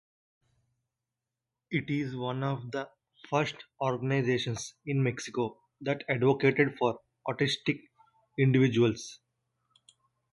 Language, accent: English, India and South Asia (India, Pakistan, Sri Lanka)